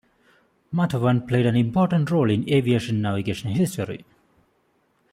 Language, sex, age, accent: English, male, 19-29, India and South Asia (India, Pakistan, Sri Lanka)